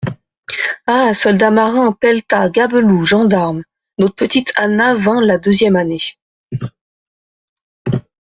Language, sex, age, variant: French, female, 19-29, Français de métropole